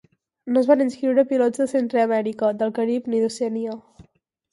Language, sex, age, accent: Catalan, female, under 19, gironí